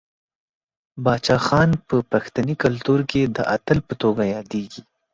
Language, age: Pashto, 19-29